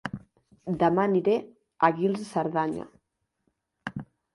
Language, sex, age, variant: Catalan, male, 19-29, Central